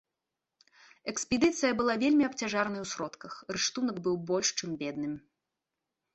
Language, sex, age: Belarusian, female, 19-29